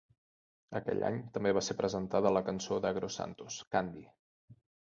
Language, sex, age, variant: Catalan, male, 30-39, Central